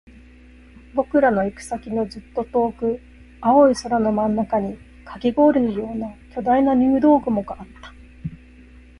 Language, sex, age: Japanese, female, 30-39